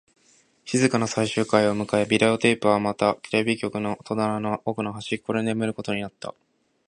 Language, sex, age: Japanese, male, 19-29